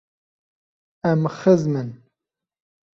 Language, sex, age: Kurdish, male, 19-29